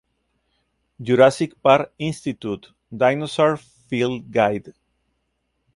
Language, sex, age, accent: Spanish, male, 40-49, México